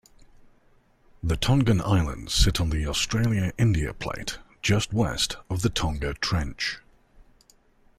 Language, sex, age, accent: English, male, 30-39, England English